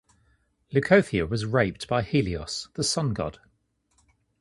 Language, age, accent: English, 50-59, England English